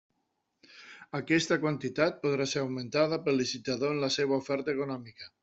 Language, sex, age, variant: Catalan, female, 40-49, Central